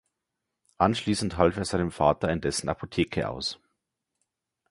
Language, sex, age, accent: German, male, 19-29, Deutschland Deutsch